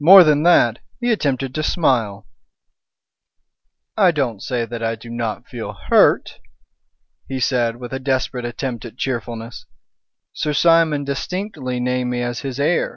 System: none